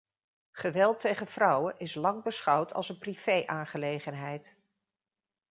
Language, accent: Dutch, Nederlands Nederlands